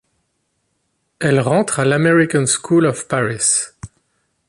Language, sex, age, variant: French, male, 30-39, Français de métropole